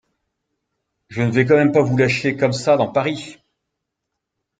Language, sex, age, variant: French, male, 40-49, Français de métropole